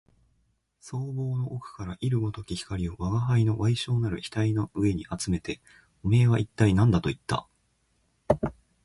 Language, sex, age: Japanese, male, 19-29